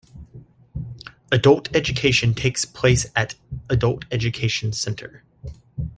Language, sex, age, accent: English, male, 30-39, United States English